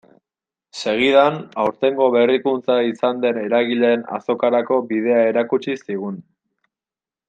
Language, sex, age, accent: Basque, male, 19-29, Mendebalekoa (Araba, Bizkaia, Gipuzkoako mendebaleko herri batzuk)